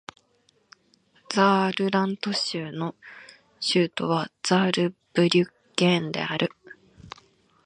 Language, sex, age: Japanese, female, 19-29